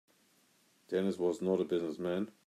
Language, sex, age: English, male, 40-49